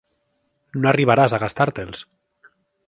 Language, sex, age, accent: Catalan, male, 19-29, valencià